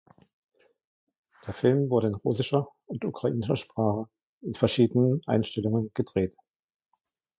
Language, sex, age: German, male, 50-59